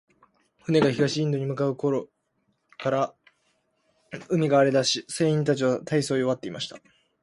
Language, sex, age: Japanese, male, 19-29